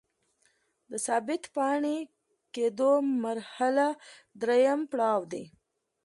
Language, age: Pashto, 19-29